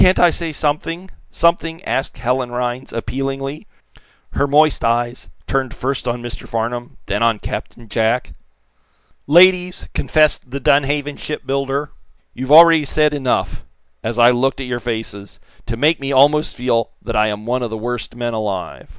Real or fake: real